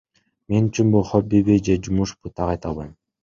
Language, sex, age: Kyrgyz, male, under 19